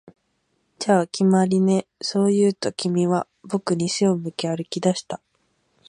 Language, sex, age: Japanese, female, 19-29